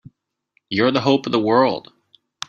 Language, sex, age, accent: English, male, 19-29, United States English